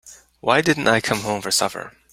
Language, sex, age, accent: English, male, 30-39, Canadian English